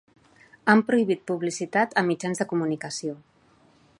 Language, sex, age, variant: Catalan, female, 40-49, Central